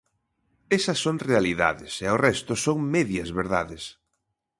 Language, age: Galician, 50-59